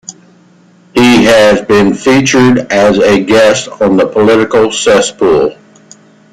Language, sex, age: English, male, 60-69